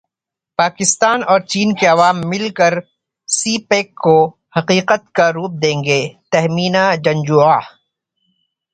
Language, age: Urdu, 40-49